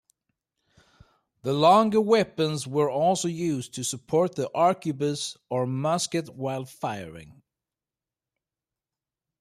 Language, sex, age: English, male, 30-39